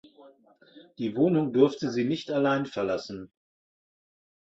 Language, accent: German, Deutschland Deutsch